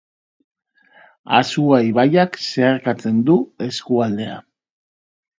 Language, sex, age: Basque, male, 30-39